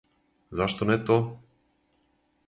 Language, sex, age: Serbian, male, 50-59